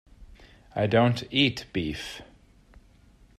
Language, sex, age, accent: English, male, 30-39, United States English